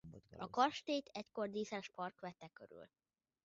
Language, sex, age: Hungarian, female, 40-49